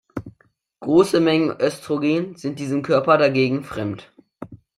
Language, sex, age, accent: German, male, under 19, Deutschland Deutsch